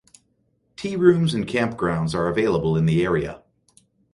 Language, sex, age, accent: English, male, 40-49, United States English